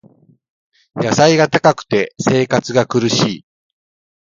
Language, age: Japanese, 50-59